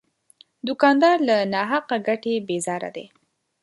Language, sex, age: Pashto, female, 19-29